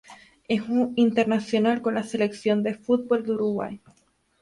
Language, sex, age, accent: Spanish, female, 19-29, España: Islas Canarias